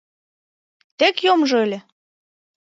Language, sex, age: Mari, female, 19-29